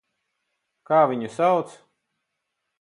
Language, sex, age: Latvian, male, 40-49